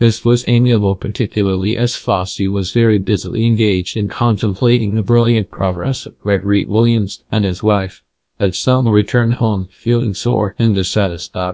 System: TTS, GlowTTS